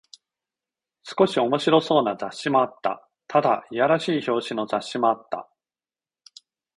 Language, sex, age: Japanese, male, 40-49